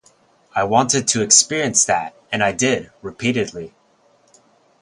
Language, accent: English, United States English